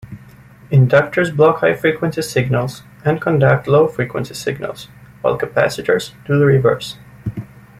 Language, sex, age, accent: English, male, 19-29, United States English